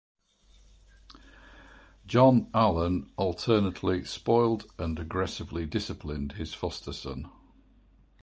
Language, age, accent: English, 60-69, England English